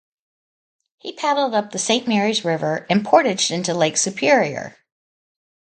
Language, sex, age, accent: English, female, 60-69, United States English